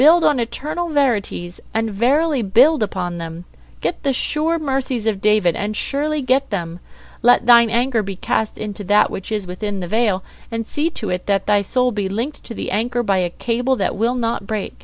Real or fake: real